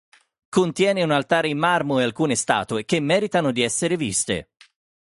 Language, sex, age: Italian, male, 30-39